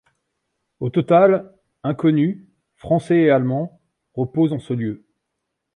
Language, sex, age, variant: French, male, 40-49, Français de métropole